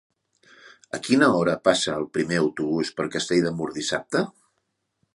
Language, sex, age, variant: Catalan, male, 50-59, Central